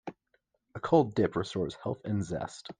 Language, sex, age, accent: English, male, under 19, United States English